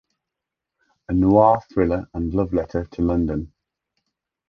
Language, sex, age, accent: English, male, 30-39, England English